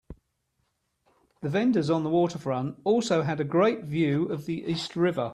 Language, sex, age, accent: English, male, 60-69, England English